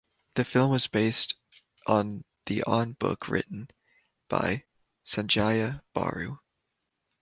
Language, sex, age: English, male, 19-29